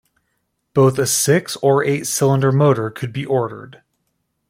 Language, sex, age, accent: English, male, 30-39, United States English